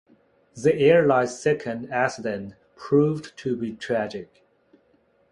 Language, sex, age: English, male, 30-39